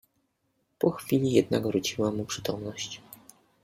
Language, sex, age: Polish, male, 30-39